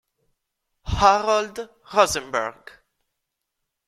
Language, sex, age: Italian, male, 30-39